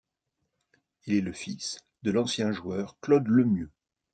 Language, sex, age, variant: French, male, 50-59, Français de métropole